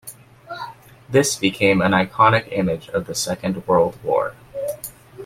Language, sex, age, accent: English, male, 19-29, United States English